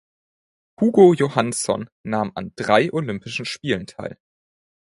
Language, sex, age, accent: German, male, under 19, Deutschland Deutsch